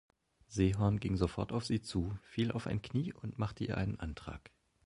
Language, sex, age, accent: German, male, 30-39, Deutschland Deutsch